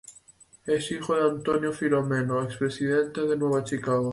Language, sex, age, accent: Spanish, male, 19-29, España: Islas Canarias